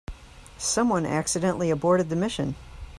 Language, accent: English, United States English